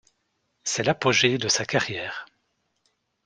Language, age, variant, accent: French, 30-39, Français d'Europe, Français de Belgique